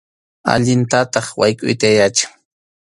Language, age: Arequipa-La Unión Quechua, 30-39